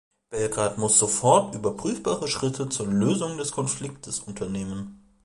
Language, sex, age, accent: German, male, 19-29, Deutschland Deutsch